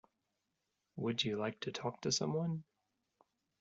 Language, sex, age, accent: English, male, 30-39, United States English